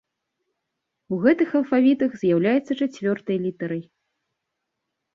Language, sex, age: Belarusian, female, 40-49